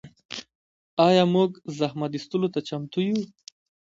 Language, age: Pashto, 30-39